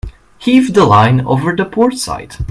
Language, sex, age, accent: English, male, under 19, England English